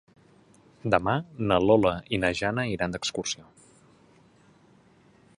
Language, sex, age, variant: Catalan, male, 19-29, Central